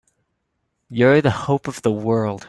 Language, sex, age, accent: English, male, 30-39, United States English